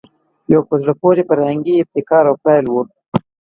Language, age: Pashto, 19-29